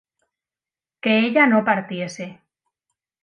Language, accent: Spanish, España: Centro-Sur peninsular (Madrid, Toledo, Castilla-La Mancha)